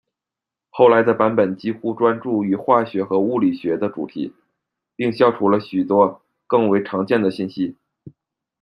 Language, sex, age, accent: Chinese, male, 30-39, 出生地：北京市